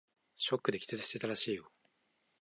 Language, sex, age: Japanese, male, 19-29